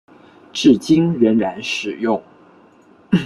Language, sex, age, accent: Chinese, male, 19-29, 出生地：广东省